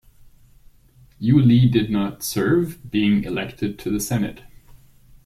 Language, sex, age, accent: English, male, 40-49, United States English